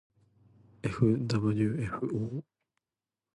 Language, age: Japanese, 19-29